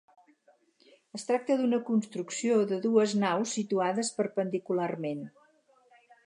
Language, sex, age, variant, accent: Catalan, female, 60-69, Central, Català central